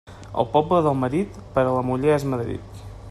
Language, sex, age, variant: Catalan, male, 30-39, Nord-Occidental